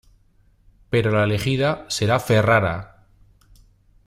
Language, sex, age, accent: Spanish, male, 50-59, España: Norte peninsular (Asturias, Castilla y León, Cantabria, País Vasco, Navarra, Aragón, La Rioja, Guadalajara, Cuenca)